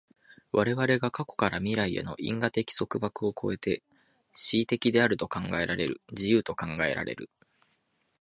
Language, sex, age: Japanese, male, 19-29